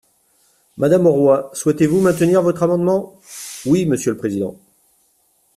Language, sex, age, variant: French, male, 50-59, Français de métropole